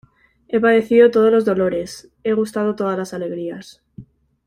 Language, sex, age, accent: Spanish, female, 19-29, España: Centro-Sur peninsular (Madrid, Toledo, Castilla-La Mancha)